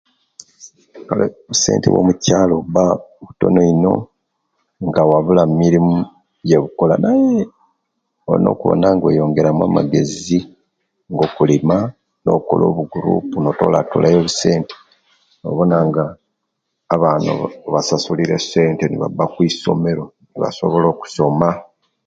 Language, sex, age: Kenyi, male, 40-49